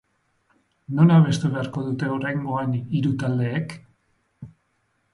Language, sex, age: Basque, female, 40-49